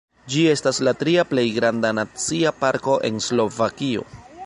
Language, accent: Esperanto, Internacia